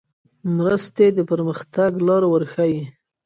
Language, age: Pashto, 19-29